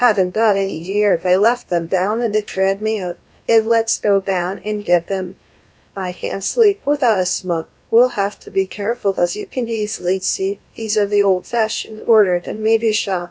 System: TTS, GlowTTS